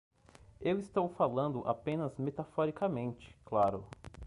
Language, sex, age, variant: Portuguese, male, 19-29, Portuguese (Brasil)